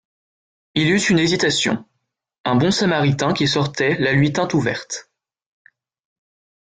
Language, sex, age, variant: French, male, under 19, Français de métropole